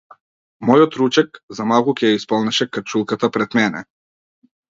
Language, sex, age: Macedonian, male, 19-29